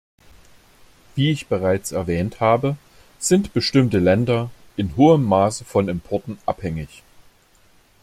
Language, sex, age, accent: German, male, 40-49, Deutschland Deutsch